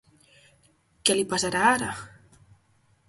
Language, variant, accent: Catalan, Valencià septentrional, septentrional